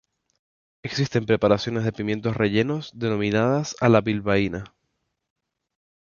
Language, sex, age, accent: Spanish, male, 19-29, España: Islas Canarias